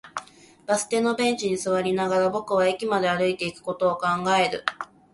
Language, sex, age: Japanese, female, 19-29